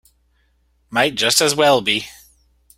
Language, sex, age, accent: English, male, 40-49, Canadian English